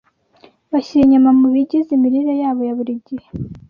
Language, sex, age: Kinyarwanda, female, 19-29